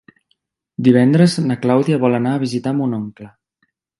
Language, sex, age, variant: Catalan, male, 30-39, Central